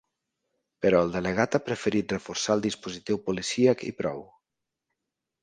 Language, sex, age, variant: Catalan, male, 40-49, Nord-Occidental